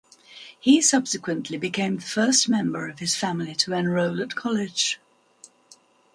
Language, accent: English, England English